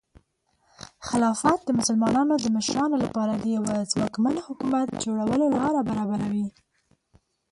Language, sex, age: Pashto, female, 19-29